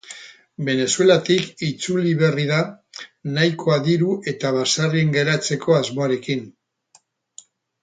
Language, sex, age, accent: Basque, male, 60-69, Erdialdekoa edo Nafarra (Gipuzkoa, Nafarroa)